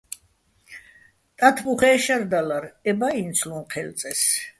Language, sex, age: Bats, female, 60-69